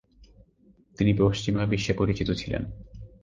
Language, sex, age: Bengali, male, 19-29